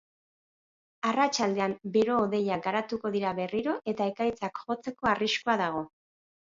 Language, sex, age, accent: Basque, female, 30-39, Batua